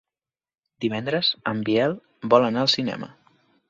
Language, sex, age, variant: Catalan, male, 19-29, Nord-Occidental